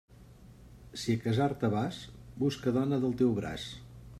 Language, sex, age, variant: Catalan, male, 50-59, Central